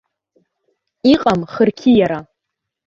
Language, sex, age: Abkhazian, female, under 19